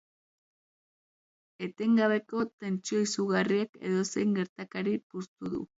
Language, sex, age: Basque, female, 30-39